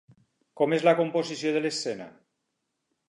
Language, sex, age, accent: Catalan, male, 50-59, valencià